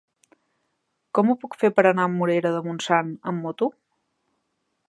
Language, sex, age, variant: Catalan, female, 30-39, Central